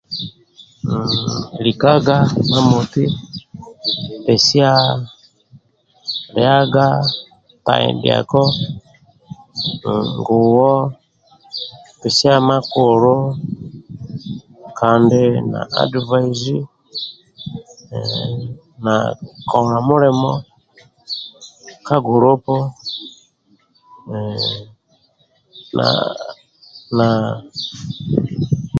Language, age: Amba (Uganda), 30-39